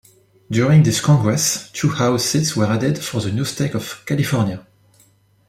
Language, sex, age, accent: English, male, 19-29, United States English